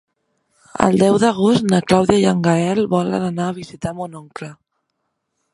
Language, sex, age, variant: Catalan, female, 19-29, Central